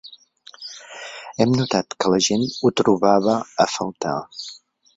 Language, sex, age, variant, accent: Catalan, male, 60-69, Central, central